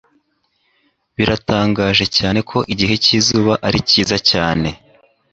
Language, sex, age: Kinyarwanda, male, 19-29